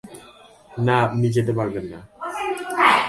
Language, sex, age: Bengali, male, 19-29